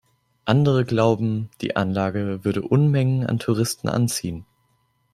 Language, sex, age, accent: German, male, 19-29, Deutschland Deutsch